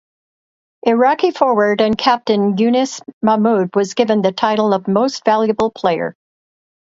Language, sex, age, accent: English, female, 60-69, United States English